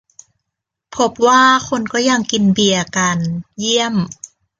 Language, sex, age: Thai, female, 30-39